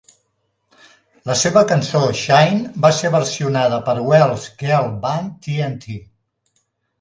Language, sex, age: Catalan, male, 60-69